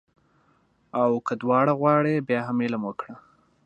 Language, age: Pashto, 19-29